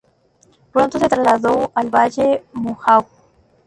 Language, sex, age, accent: Spanish, male, 19-29, México